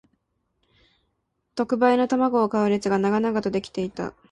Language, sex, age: Japanese, female, 19-29